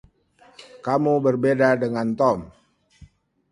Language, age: Indonesian, 50-59